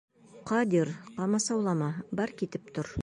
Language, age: Bashkir, 60-69